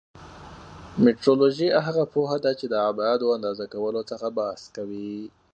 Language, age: Pashto, 19-29